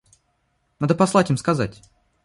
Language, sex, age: Russian, male, under 19